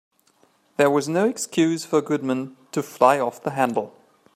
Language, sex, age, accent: English, male, 30-39, England English